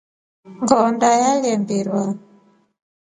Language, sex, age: Rombo, female, 40-49